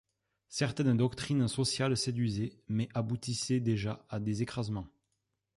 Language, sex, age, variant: French, male, 19-29, Français de métropole